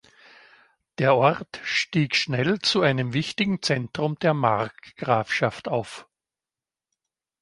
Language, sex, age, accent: German, male, 50-59, Österreichisches Deutsch